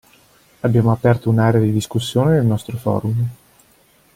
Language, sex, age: Italian, male, 40-49